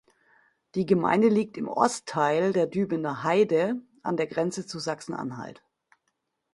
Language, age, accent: German, 40-49, Deutschland Deutsch